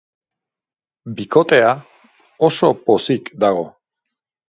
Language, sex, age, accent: Basque, male, 40-49, Mendebalekoa (Araba, Bizkaia, Gipuzkoako mendebaleko herri batzuk)